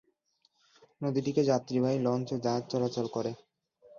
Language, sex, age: Bengali, male, 19-29